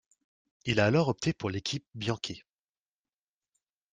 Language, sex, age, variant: French, male, 19-29, Français de métropole